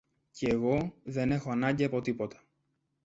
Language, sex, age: Greek, male, 19-29